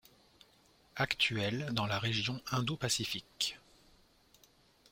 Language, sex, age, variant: French, male, 40-49, Français de métropole